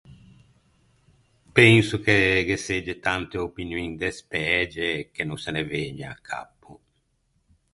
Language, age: Ligurian, 70-79